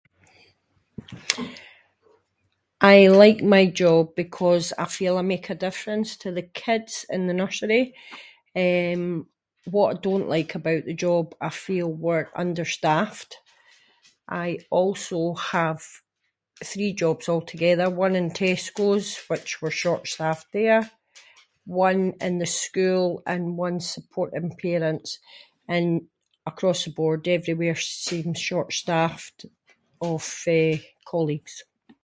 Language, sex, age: Scots, female, 50-59